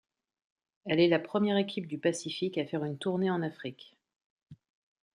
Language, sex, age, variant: French, female, 40-49, Français de métropole